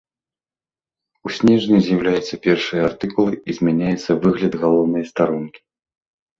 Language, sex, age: Belarusian, male, 30-39